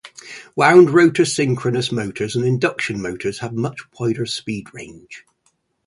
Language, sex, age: English, male, 50-59